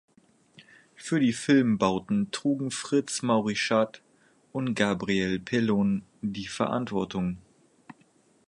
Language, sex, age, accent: German, male, 19-29, Deutschland Deutsch